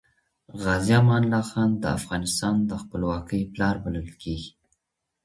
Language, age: Pashto, 30-39